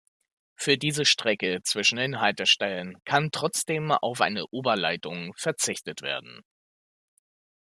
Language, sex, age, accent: German, male, 30-39, Deutschland Deutsch